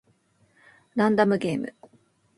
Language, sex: Japanese, female